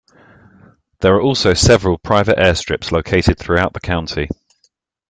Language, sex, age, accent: English, male, 40-49, England English